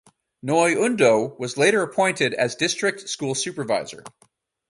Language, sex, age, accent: English, male, 30-39, United States English